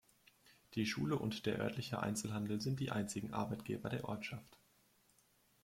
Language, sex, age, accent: German, male, 19-29, Deutschland Deutsch